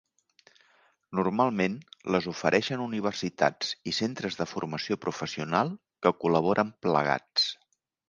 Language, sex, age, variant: Catalan, male, 60-69, Central